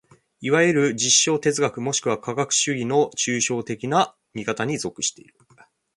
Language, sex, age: Japanese, male, 30-39